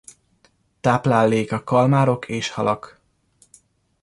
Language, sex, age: Hungarian, male, 19-29